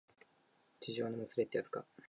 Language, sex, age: Japanese, male, 19-29